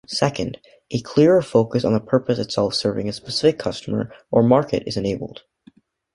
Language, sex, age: English, male, under 19